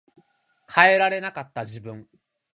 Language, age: Japanese, 19-29